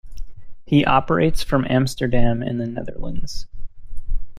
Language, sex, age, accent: English, male, 19-29, United States English